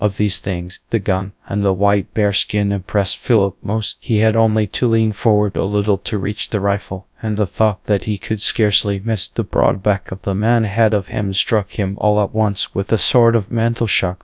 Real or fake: fake